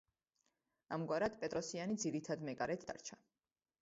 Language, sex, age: Georgian, female, 30-39